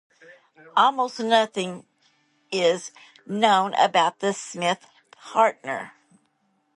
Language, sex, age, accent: English, female, 40-49, United States English